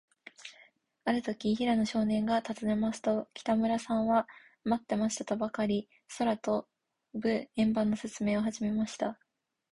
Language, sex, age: Japanese, female, 19-29